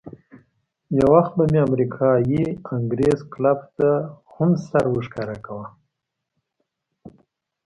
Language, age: Pashto, under 19